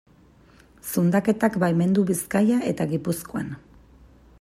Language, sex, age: Basque, female, 30-39